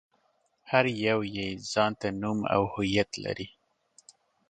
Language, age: Pashto, 30-39